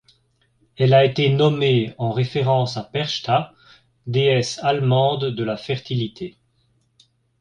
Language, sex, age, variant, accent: French, male, 50-59, Français d'Europe, Français de Belgique